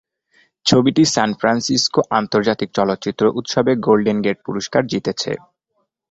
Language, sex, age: Bengali, male, 19-29